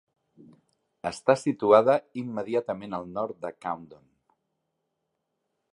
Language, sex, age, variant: Catalan, male, 50-59, Central